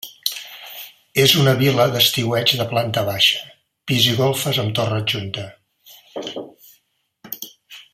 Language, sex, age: Catalan, male, 50-59